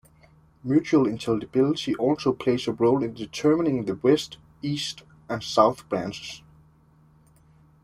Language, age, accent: English, 19-29, England English